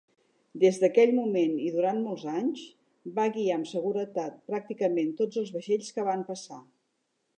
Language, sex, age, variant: Catalan, female, 60-69, Central